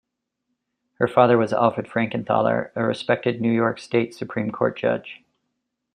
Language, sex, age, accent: English, male, 40-49, United States English